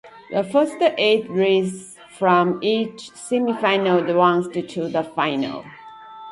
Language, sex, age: English, female, 50-59